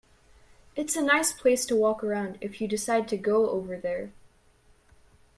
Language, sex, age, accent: English, female, under 19, United States English